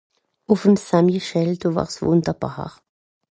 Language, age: Swiss German, 50-59